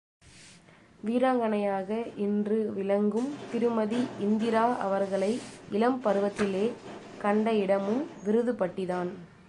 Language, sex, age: Tamil, female, 19-29